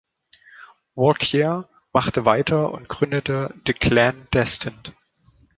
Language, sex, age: German, male, 19-29